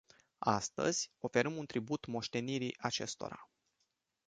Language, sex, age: Romanian, male, 19-29